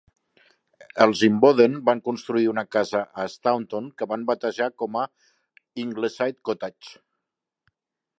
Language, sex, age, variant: Catalan, male, 50-59, Central